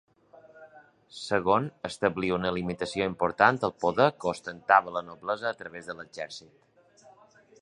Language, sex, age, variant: Catalan, male, 40-49, Balear